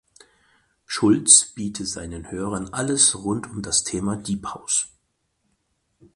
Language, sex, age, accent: German, male, 40-49, Deutschland Deutsch